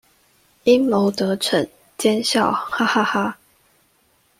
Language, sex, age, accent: Chinese, female, 19-29, 出生地：宜蘭縣